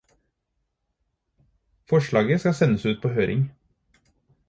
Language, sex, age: Norwegian Bokmål, male, 30-39